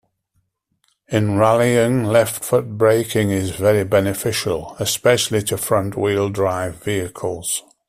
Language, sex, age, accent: English, male, 70-79, England English